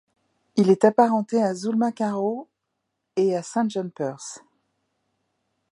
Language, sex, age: French, female, 50-59